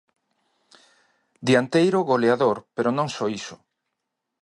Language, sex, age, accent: Galician, male, 40-49, Normativo (estándar)